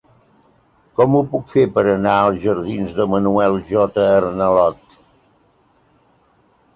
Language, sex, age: Catalan, male, 70-79